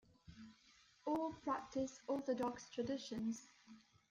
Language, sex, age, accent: English, female, under 19, England English